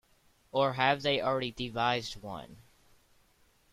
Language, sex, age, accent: English, male, under 19, United States English